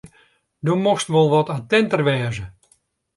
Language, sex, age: Western Frisian, male, 70-79